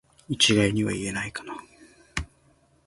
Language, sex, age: Japanese, male, 19-29